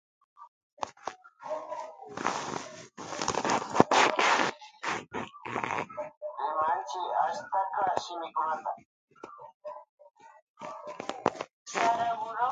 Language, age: Loja Highland Quichua, 40-49